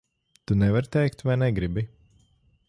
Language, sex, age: Latvian, male, 30-39